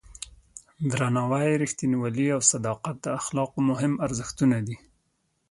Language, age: Pashto, 19-29